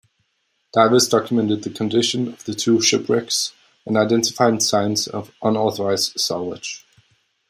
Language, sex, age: English, male, 19-29